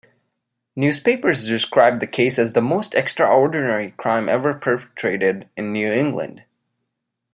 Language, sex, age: English, male, 50-59